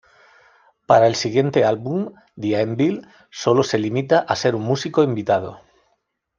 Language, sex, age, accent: Spanish, male, 40-49, España: Sur peninsular (Andalucia, Extremadura, Murcia)